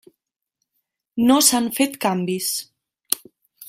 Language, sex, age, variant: Catalan, female, 19-29, Septentrional